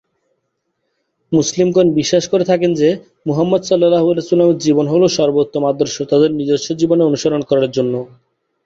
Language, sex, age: Bengali, male, 19-29